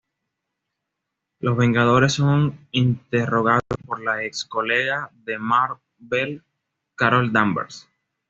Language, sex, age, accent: Spanish, male, 19-29, Caribe: Cuba, Venezuela, Puerto Rico, República Dominicana, Panamá, Colombia caribeña, México caribeño, Costa del golfo de México